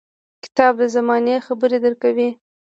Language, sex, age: Pashto, female, 19-29